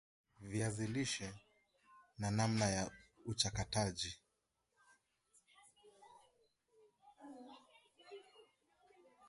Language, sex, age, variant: Swahili, female, 19-29, Kiswahili Sanifu (EA)